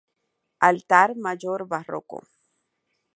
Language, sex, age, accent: Spanish, male, under 19, Caribe: Cuba, Venezuela, Puerto Rico, República Dominicana, Panamá, Colombia caribeña, México caribeño, Costa del golfo de México